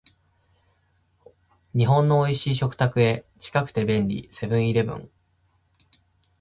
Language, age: Japanese, 19-29